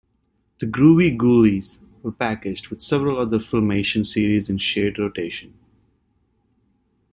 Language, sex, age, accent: English, male, 19-29, United States English